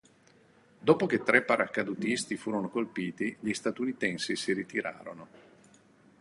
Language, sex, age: Italian, male, 50-59